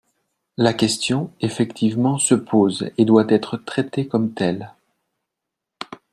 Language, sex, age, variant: French, male, 40-49, Français de métropole